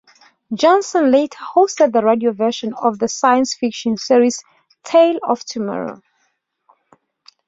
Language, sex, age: English, female, 30-39